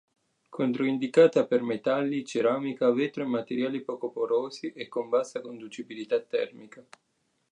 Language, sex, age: Italian, male, 19-29